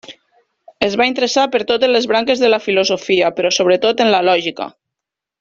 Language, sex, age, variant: Catalan, female, 40-49, Nord-Occidental